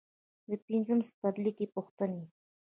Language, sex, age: Pashto, female, 19-29